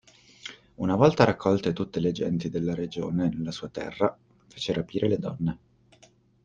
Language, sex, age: Italian, male, 19-29